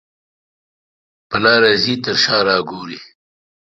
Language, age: Pashto, 50-59